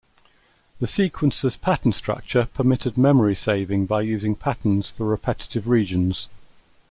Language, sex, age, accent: English, male, 60-69, England English